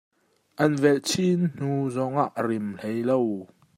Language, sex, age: Hakha Chin, male, 30-39